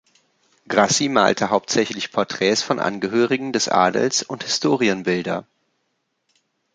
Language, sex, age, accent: German, male, 30-39, Deutschland Deutsch